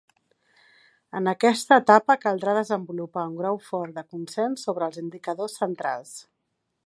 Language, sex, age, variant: Catalan, female, 40-49, Central